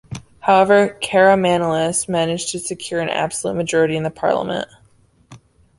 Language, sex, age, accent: English, female, under 19, United States English